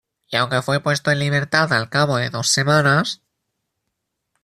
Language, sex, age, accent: Spanish, male, 19-29, España: Centro-Sur peninsular (Madrid, Toledo, Castilla-La Mancha)